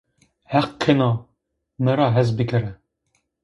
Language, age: Zaza, 19-29